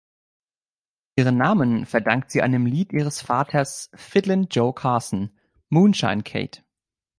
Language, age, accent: German, 19-29, Deutschland Deutsch